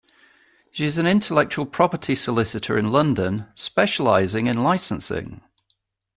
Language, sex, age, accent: English, male, 50-59, England English